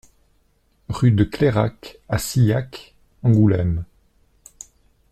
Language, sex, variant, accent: French, male, Français d'Europe, Français de Suisse